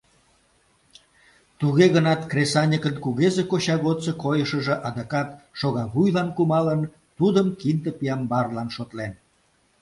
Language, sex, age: Mari, male, 60-69